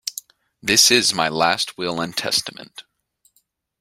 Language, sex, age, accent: English, male, 19-29, United States English